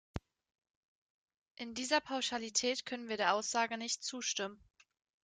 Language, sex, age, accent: German, female, 19-29, Deutschland Deutsch